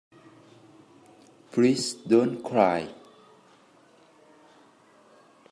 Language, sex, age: English, male, 19-29